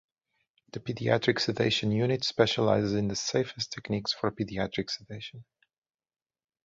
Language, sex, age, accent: English, male, 30-39, United States English